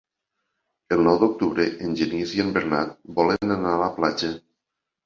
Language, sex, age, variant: Catalan, male, 50-59, Septentrional